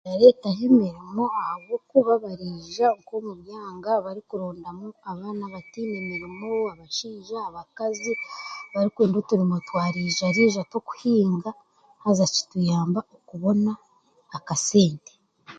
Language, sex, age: Chiga, male, 30-39